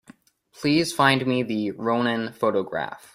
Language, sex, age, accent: English, male, under 19, United States English